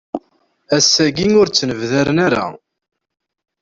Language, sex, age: Kabyle, male, 19-29